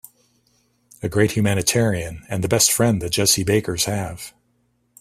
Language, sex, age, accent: English, male, 60-69, United States English